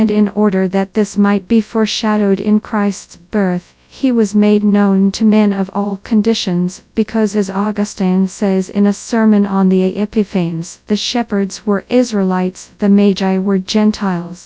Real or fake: fake